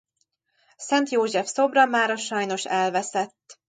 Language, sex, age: Hungarian, female, 30-39